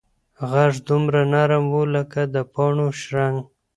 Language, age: Pashto, 30-39